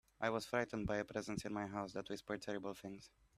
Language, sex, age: English, male, 19-29